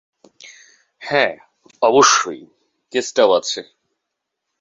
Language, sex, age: Bengali, male, 19-29